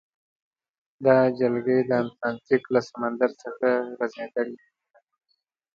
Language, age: Pashto, 30-39